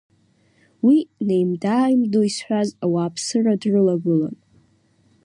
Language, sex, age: Abkhazian, female, 30-39